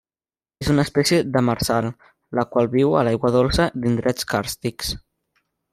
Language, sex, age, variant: Catalan, male, under 19, Central